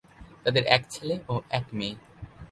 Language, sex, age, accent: Bengali, male, under 19, Bangladeshi